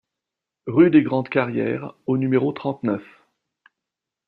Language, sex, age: French, male, 50-59